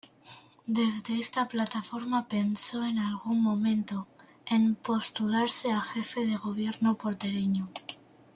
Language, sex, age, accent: Spanish, female, 19-29, España: Norte peninsular (Asturias, Castilla y León, Cantabria, País Vasco, Navarra, Aragón, La Rioja, Guadalajara, Cuenca)